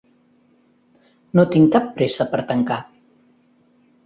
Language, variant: Catalan, Central